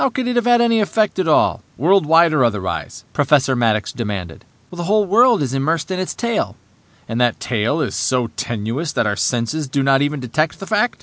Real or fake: real